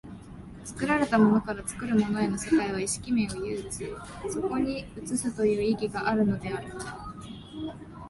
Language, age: Japanese, 19-29